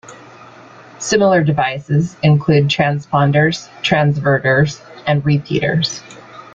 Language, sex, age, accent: English, female, 50-59, United States English